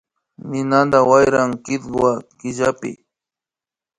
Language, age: Imbabura Highland Quichua, 30-39